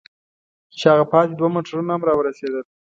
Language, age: Pashto, 19-29